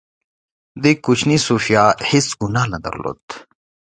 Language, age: Pashto, 19-29